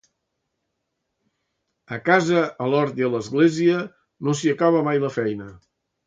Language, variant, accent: Catalan, Central, central